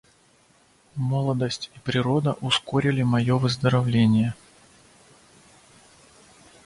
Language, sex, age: Russian, male, 30-39